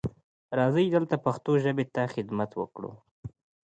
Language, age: Pashto, 19-29